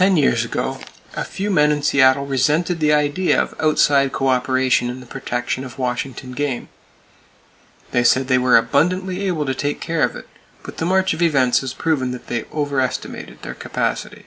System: none